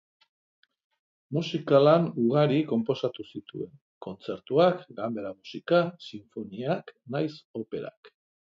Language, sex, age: Basque, male, 60-69